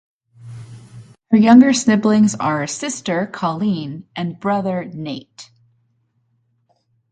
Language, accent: English, United States English